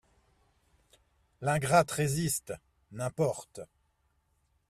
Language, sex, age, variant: French, male, 50-59, Français de métropole